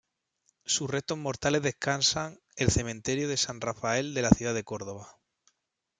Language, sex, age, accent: Spanish, male, 30-39, España: Sur peninsular (Andalucia, Extremadura, Murcia)